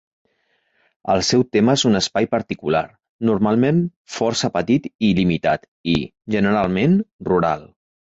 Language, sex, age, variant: Catalan, male, 50-59, Central